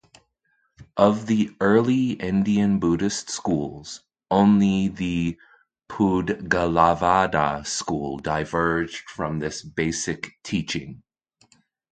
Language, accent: English, United States English